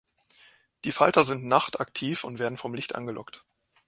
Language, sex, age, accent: German, male, 19-29, Deutschland Deutsch